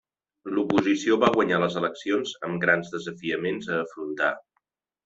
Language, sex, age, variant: Catalan, male, 40-49, Central